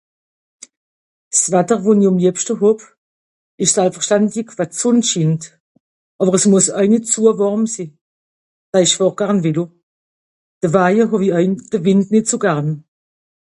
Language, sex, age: Swiss German, female, 50-59